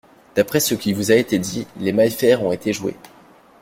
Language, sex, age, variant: French, male, 19-29, Français de métropole